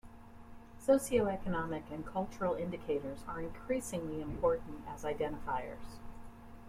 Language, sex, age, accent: English, female, 50-59, United States English